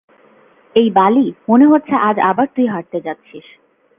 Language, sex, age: Bengali, female, 19-29